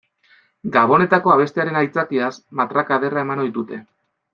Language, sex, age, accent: Basque, male, 19-29, Mendebalekoa (Araba, Bizkaia, Gipuzkoako mendebaleko herri batzuk)